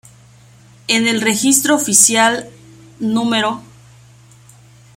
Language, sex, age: Spanish, female, 30-39